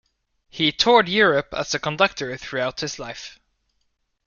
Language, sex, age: English, male, 19-29